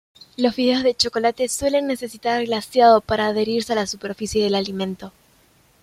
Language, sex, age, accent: Spanish, female, 19-29, Rioplatense: Argentina, Uruguay, este de Bolivia, Paraguay